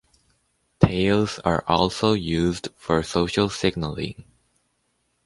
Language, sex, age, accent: English, male, under 19, United States English